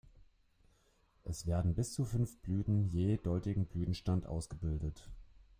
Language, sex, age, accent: German, male, 30-39, Deutschland Deutsch